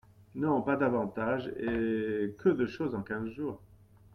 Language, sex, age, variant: French, male, 40-49, Français de métropole